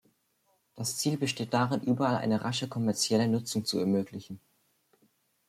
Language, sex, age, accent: German, male, under 19, Deutschland Deutsch